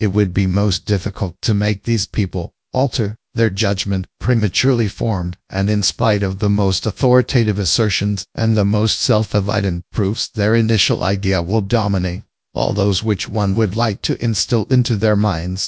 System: TTS, GradTTS